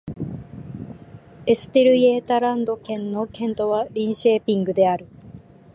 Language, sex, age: Japanese, female, under 19